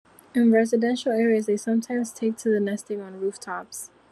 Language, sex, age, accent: English, female, 19-29, United States English